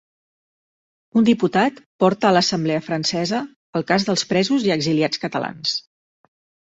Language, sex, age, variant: Catalan, female, 40-49, Central